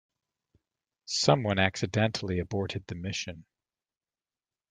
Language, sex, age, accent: English, male, 40-49, United States English